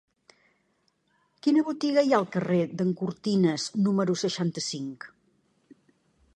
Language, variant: Catalan, Central